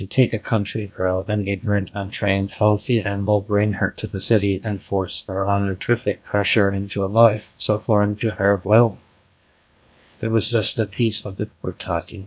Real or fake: fake